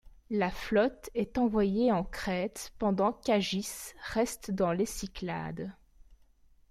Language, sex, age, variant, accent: French, female, 19-29, Français d'Europe, Français de Belgique